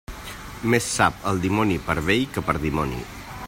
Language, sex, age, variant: Catalan, male, 40-49, Central